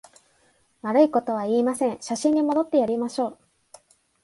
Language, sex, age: Japanese, female, 19-29